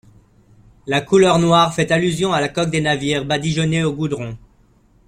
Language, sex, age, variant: French, male, 30-39, Français de métropole